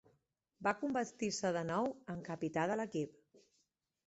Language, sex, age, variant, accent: Catalan, female, 40-49, Central, Barcelonès